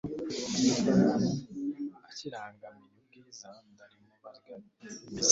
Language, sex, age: Kinyarwanda, male, 19-29